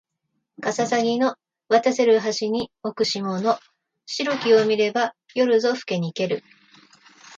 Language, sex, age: Japanese, female, 40-49